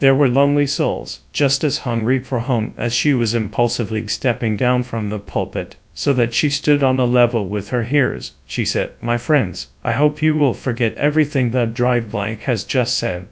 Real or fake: fake